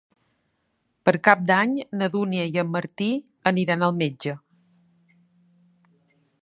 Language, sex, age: Catalan, female, 40-49